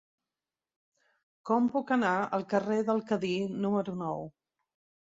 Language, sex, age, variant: Catalan, female, 50-59, Central